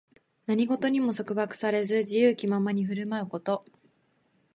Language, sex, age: Japanese, female, 19-29